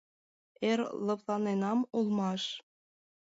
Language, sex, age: Mari, female, 19-29